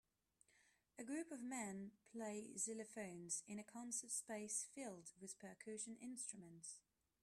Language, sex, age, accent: English, female, 30-39, Hong Kong English